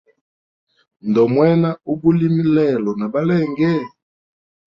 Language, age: Hemba, 40-49